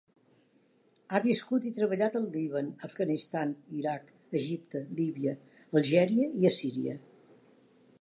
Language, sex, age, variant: Catalan, female, 50-59, Central